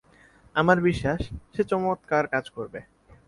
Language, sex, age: Bengali, male, 19-29